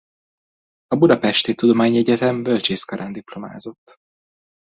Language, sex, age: Hungarian, male, 30-39